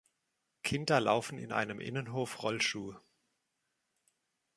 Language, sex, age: German, male, 30-39